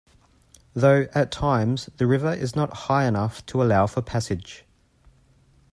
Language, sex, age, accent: English, male, 30-39, Australian English